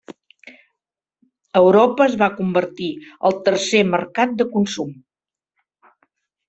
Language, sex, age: Catalan, male, 40-49